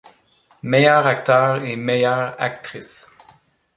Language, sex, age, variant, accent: French, male, 30-39, Français d'Amérique du Nord, Français du Canada